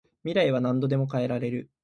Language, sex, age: Japanese, male, 19-29